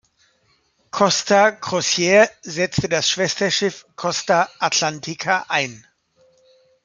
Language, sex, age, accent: German, male, 50-59, Deutschland Deutsch